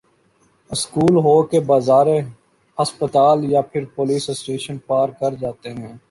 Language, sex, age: Urdu, male, 19-29